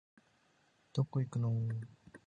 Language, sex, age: Japanese, male, 19-29